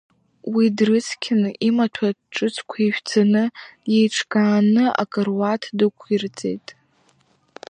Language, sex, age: Abkhazian, female, under 19